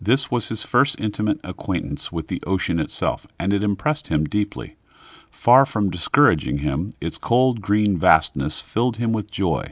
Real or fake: real